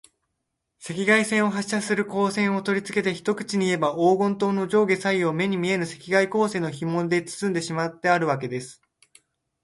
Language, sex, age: Japanese, male, under 19